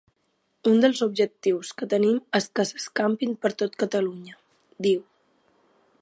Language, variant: Catalan, Balear